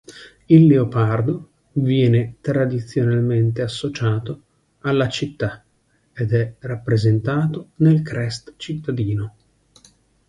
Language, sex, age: Italian, male, 30-39